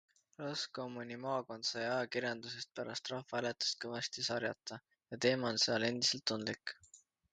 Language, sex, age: Estonian, male, 19-29